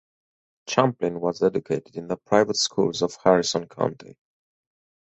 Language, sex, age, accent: English, male, 40-49, United States English